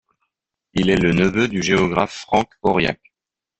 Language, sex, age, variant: French, male, 40-49, Français de métropole